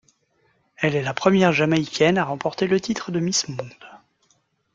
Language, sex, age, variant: French, male, 30-39, Français de métropole